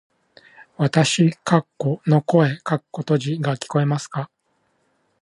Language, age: Japanese, 40-49